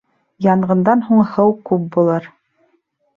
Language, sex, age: Bashkir, female, 40-49